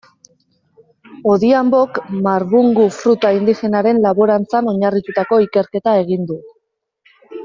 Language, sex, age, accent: Basque, female, 19-29, Erdialdekoa edo Nafarra (Gipuzkoa, Nafarroa)